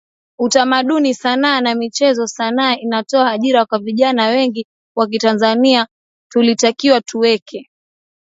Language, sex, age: Swahili, female, 19-29